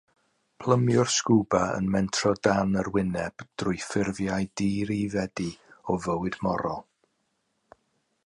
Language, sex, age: Welsh, male, 60-69